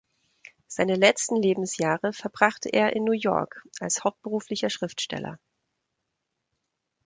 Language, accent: German, Deutschland Deutsch